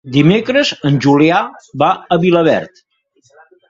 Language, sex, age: Catalan, male, 60-69